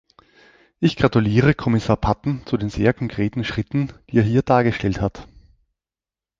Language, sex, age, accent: German, male, 40-49, Österreichisches Deutsch